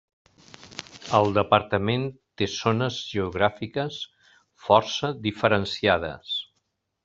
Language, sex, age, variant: Catalan, male, 60-69, Central